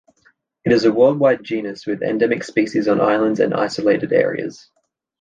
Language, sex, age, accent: English, male, 19-29, Australian English